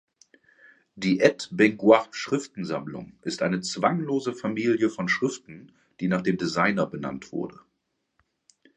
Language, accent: German, Deutschland Deutsch